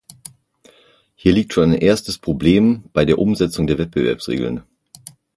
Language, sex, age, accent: German, male, 40-49, Deutschland Deutsch; Österreichisches Deutsch